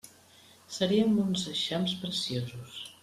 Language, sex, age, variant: Catalan, female, 50-59, Central